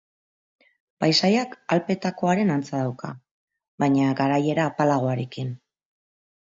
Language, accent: Basque, Mendebalekoa (Araba, Bizkaia, Gipuzkoako mendebaleko herri batzuk)